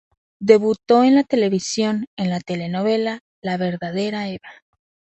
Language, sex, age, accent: Spanish, female, 30-39, México